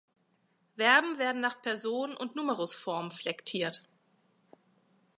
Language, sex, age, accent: German, female, 40-49, Deutschland Deutsch